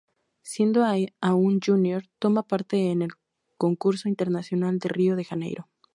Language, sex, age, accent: Spanish, female, 19-29, México